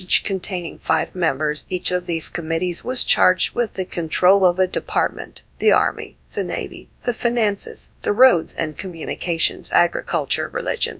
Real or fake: fake